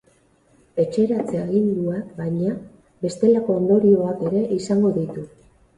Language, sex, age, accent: Basque, female, 50-59, Erdialdekoa edo Nafarra (Gipuzkoa, Nafarroa)